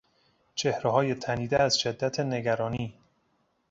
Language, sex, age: Persian, male, 30-39